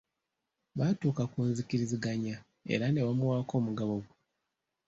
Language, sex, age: Ganda, male, 90+